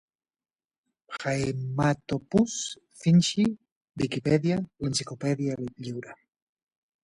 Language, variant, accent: Catalan, Central, central